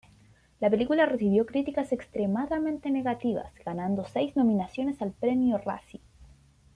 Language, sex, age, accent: Spanish, female, under 19, Chileno: Chile, Cuyo